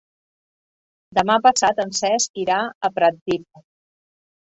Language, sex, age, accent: Catalan, female, 50-59, Català central